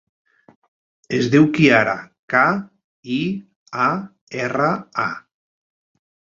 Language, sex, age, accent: Catalan, male, 30-39, valencià